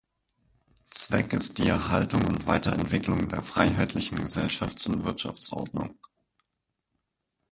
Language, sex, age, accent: German, male, 19-29, Deutschland Deutsch